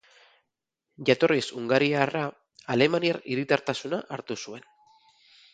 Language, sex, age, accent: Basque, male, 40-49, Mendebalekoa (Araba, Bizkaia, Gipuzkoako mendebaleko herri batzuk)